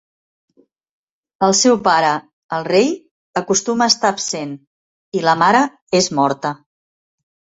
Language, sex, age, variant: Catalan, female, 50-59, Central